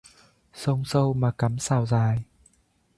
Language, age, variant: Vietnamese, 19-29, Hà Nội